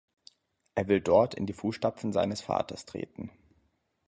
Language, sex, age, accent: German, male, 19-29, Deutschland Deutsch